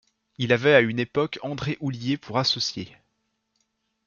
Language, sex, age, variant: French, male, 19-29, Français de métropole